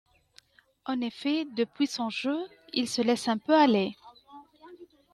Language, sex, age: French, female, 30-39